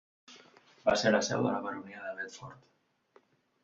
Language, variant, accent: Catalan, Central, central